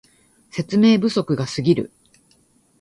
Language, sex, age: Japanese, female, 50-59